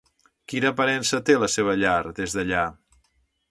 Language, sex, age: Catalan, male, 50-59